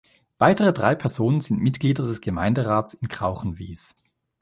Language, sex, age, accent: German, male, 30-39, Schweizerdeutsch